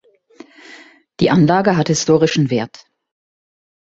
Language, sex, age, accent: German, female, 50-59, Deutschland Deutsch